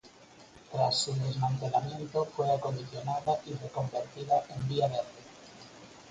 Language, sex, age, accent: Spanish, male, 50-59, España: Norte peninsular (Asturias, Castilla y León, Cantabria, País Vasco, Navarra, Aragón, La Rioja, Guadalajara, Cuenca)